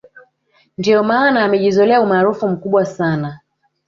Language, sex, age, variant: Swahili, female, 19-29, Kiswahili Sanifu (EA)